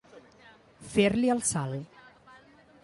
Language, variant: Catalan, Central